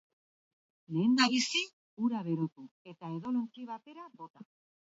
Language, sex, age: Basque, female, 40-49